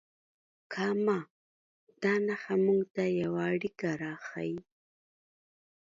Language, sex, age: Pashto, female, 30-39